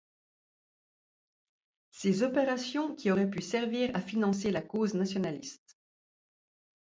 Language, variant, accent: French, Français d'Europe, Français de Suisse